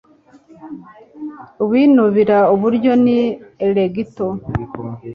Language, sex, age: Kinyarwanda, female, 50-59